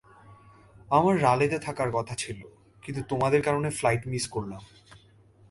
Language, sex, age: Bengali, male, 19-29